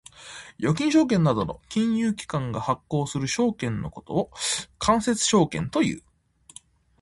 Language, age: Japanese, 19-29